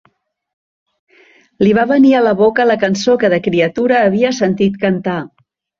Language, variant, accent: Catalan, Central, central